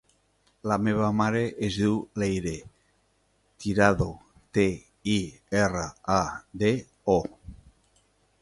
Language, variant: Catalan, Nord-Occidental